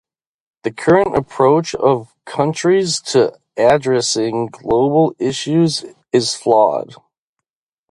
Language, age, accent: English, 19-29, United States English; midwest